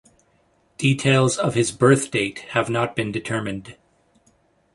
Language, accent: English, Canadian English